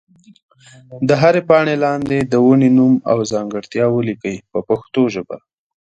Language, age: Pashto, 19-29